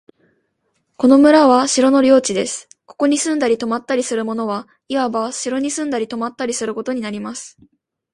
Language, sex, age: Japanese, female, 19-29